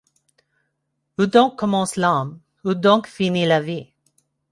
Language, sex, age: French, female, 30-39